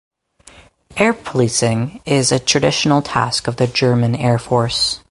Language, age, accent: English, 19-29, Canadian English